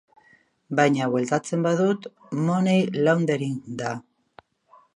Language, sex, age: Basque, female, 50-59